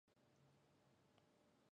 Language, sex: Japanese, female